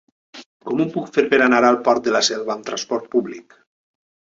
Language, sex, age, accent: Catalan, male, 30-39, valencià